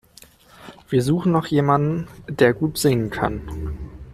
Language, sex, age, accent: German, male, 19-29, Deutschland Deutsch